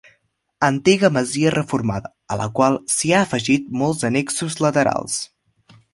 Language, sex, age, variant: Catalan, male, under 19, Central